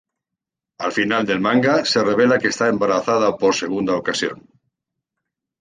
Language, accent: Spanish, España: Centro-Sur peninsular (Madrid, Toledo, Castilla-La Mancha)